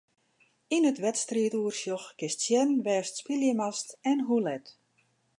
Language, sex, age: Western Frisian, female, 60-69